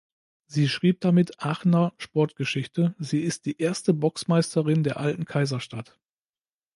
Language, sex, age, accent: German, male, 40-49, Deutschland Deutsch